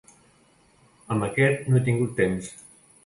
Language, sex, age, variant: Catalan, male, 40-49, Nord-Occidental